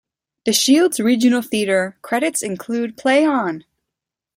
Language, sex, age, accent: English, female, 19-29, United States English